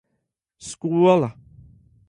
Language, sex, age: Latvian, male, 40-49